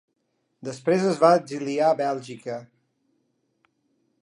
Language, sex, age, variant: Catalan, male, 40-49, Balear